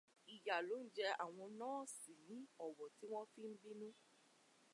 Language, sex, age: Yoruba, female, 19-29